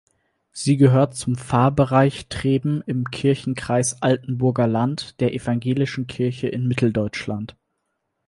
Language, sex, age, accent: German, male, 19-29, Deutschland Deutsch